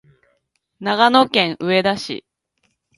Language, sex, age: Japanese, female, 30-39